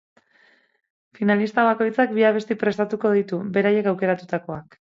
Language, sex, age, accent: Basque, female, 30-39, Mendebalekoa (Araba, Bizkaia, Gipuzkoako mendebaleko herri batzuk)